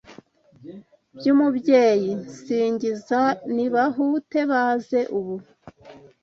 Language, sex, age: Kinyarwanda, female, 19-29